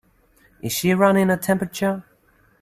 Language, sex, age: English, male, 19-29